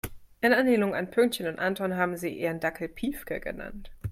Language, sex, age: German, female, 30-39